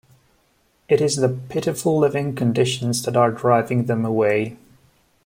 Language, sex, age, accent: English, male, 19-29, England English